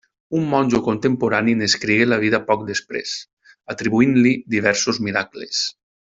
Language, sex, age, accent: Catalan, male, 30-39, valencià